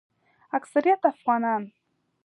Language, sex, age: Pashto, female, 19-29